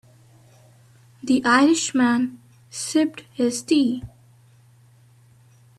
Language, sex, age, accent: English, female, under 19, India and South Asia (India, Pakistan, Sri Lanka)